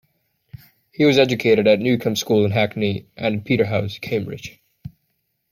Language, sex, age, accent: English, male, 19-29, Canadian English